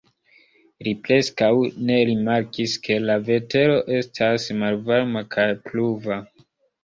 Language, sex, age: Esperanto, male, 19-29